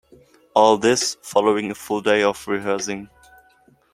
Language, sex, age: English, male, 19-29